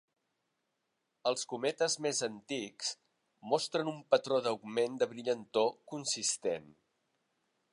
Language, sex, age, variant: Catalan, male, 50-59, Nord-Occidental